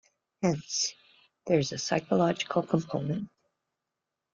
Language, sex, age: English, female, 50-59